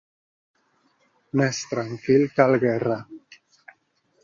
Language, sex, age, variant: Catalan, male, 40-49, Central